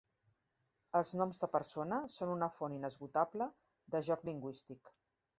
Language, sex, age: Catalan, female, 50-59